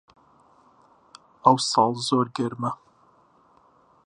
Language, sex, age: Central Kurdish, male, 19-29